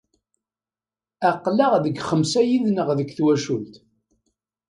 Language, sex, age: Kabyle, male, 70-79